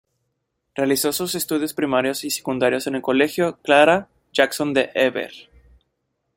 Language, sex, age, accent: Spanish, male, 19-29, México